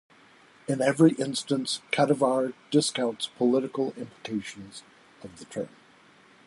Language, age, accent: English, 50-59, United States English